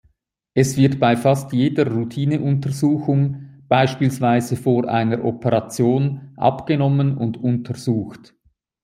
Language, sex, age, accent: German, male, 40-49, Schweizerdeutsch